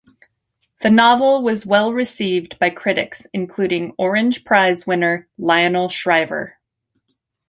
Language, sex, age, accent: English, female, 40-49, United States English